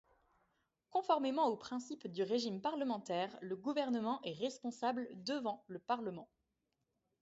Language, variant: French, Français de métropole